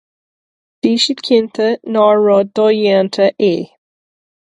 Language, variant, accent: Irish, Gaeilge na Mumhan, Cainteoir líofa, ní ó dhúchas